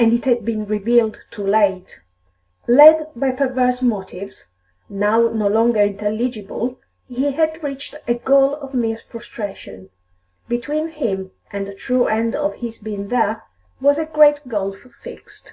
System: none